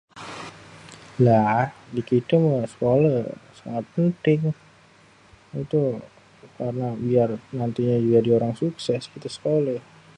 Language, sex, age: Betawi, male, 30-39